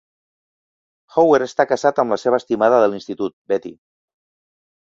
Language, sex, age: Catalan, male, 50-59